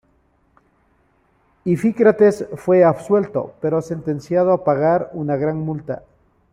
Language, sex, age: Spanish, male, 50-59